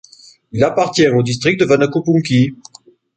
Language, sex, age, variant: French, male, 50-59, Français de métropole